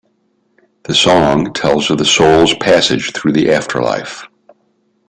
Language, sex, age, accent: English, male, 60-69, United States English